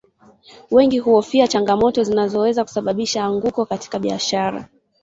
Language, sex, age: Swahili, female, 19-29